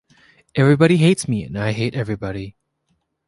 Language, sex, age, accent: English, male, 19-29, Canadian English